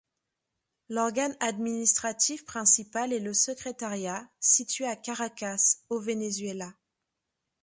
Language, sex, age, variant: French, female, 30-39, Français de métropole